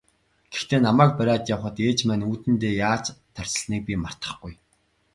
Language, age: Mongolian, 19-29